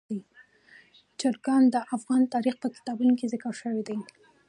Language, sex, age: Pashto, female, 19-29